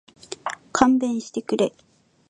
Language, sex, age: Japanese, female, 19-29